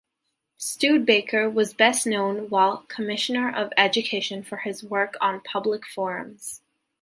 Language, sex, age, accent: English, female, 19-29, Canadian English